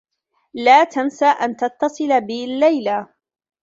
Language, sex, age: Arabic, female, 19-29